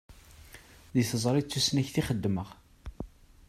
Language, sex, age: Kabyle, male, 30-39